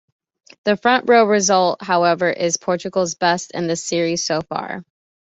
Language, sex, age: English, female, 19-29